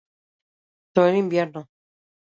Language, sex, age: Spanish, female, 40-49